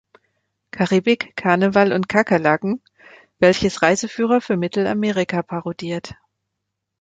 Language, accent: German, Deutschland Deutsch